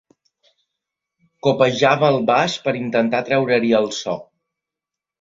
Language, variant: Catalan, Balear